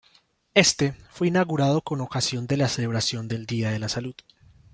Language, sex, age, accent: Spanish, male, 19-29, Andino-Pacífico: Colombia, Perú, Ecuador, oeste de Bolivia y Venezuela andina